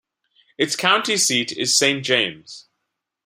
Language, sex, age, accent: English, male, under 19, India and South Asia (India, Pakistan, Sri Lanka)